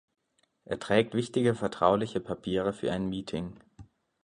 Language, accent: German, Deutschland Deutsch